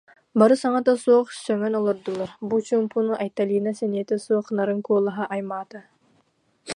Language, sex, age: Yakut, female, 19-29